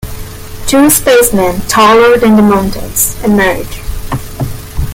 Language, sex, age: English, female, 30-39